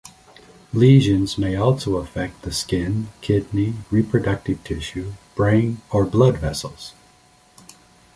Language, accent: English, United States English